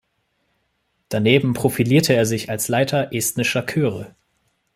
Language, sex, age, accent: German, male, 19-29, Deutschland Deutsch